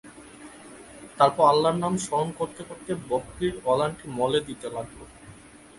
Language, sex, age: Bengali, male, 19-29